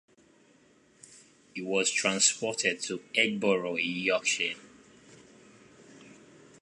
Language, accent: English, Nigerian English